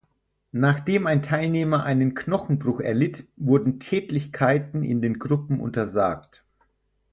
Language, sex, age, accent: German, male, 30-39, Deutschland Deutsch